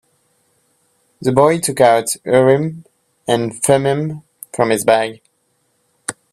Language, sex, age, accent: English, male, 30-39, England English